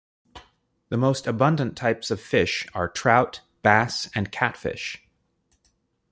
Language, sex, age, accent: English, male, 19-29, United States English